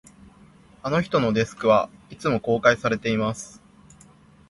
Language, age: Japanese, 19-29